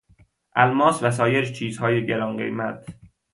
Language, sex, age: Persian, male, 19-29